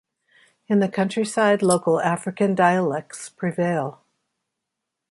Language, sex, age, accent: English, female, 60-69, United States English